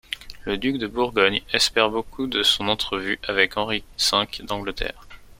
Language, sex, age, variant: French, male, 30-39, Français de métropole